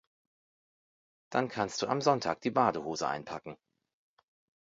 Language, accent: German, Deutschland Deutsch